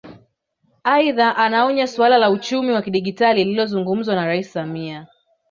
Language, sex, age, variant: Swahili, female, 19-29, Kiswahili Sanifu (EA)